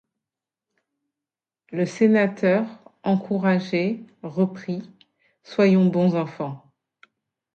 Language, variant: French, Français de métropole